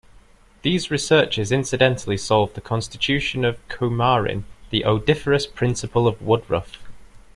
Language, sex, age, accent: English, male, 19-29, England English